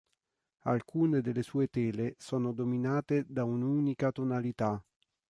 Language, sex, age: Italian, male, 40-49